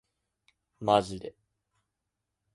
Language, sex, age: Japanese, male, 19-29